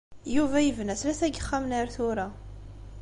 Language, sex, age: Kabyle, female, 19-29